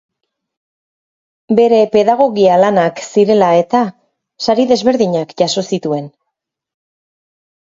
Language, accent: Basque, Erdialdekoa edo Nafarra (Gipuzkoa, Nafarroa)